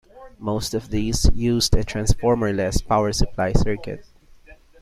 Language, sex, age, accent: English, male, 19-29, Filipino